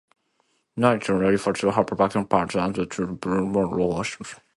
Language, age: English, 19-29